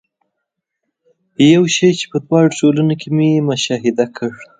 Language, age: Pashto, 19-29